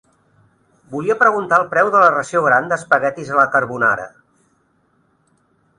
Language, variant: Catalan, Central